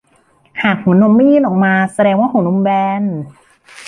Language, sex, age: Thai, male, 19-29